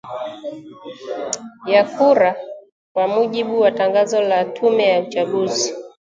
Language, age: Swahili, 19-29